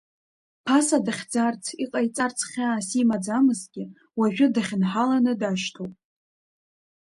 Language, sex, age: Abkhazian, female, under 19